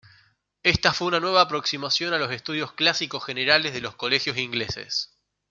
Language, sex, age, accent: Spanish, male, 19-29, Rioplatense: Argentina, Uruguay, este de Bolivia, Paraguay